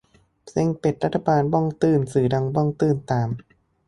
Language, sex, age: Thai, male, 30-39